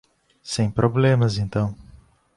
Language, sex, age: Portuguese, male, 19-29